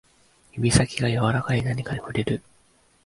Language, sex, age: Japanese, male, 19-29